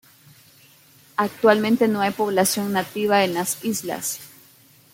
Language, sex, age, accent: Spanish, female, 19-29, América central